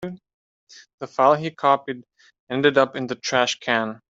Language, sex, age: English, male, 19-29